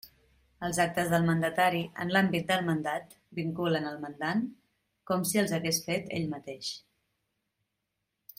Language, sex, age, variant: Catalan, female, 30-39, Central